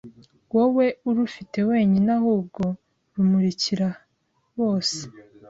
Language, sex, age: Kinyarwanda, female, 19-29